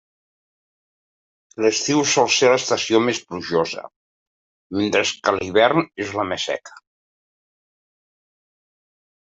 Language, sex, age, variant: Catalan, male, 60-69, Nord-Occidental